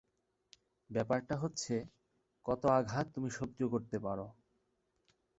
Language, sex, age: Bengali, male, 19-29